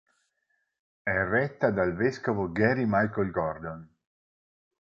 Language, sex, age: Italian, male, 40-49